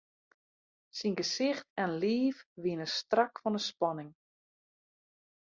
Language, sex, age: Western Frisian, female, 40-49